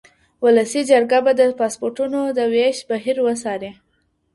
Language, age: Pashto, under 19